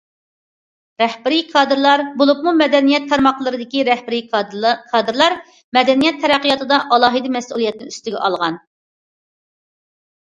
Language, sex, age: Uyghur, female, 40-49